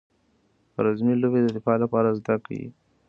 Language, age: Pashto, under 19